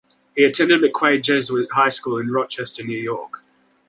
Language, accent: English, Australian English